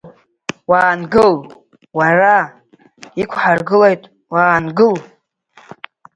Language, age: Abkhazian, under 19